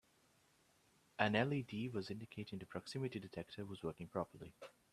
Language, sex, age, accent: English, male, 19-29, England English